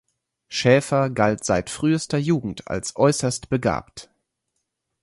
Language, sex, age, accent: German, male, 30-39, Deutschland Deutsch